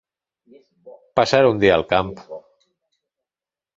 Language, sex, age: Catalan, male, 50-59